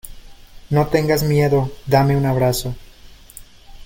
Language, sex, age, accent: Spanish, male, 30-39, México